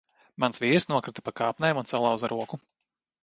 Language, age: Latvian, 30-39